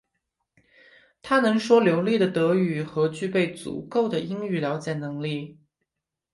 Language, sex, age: Chinese, male, 19-29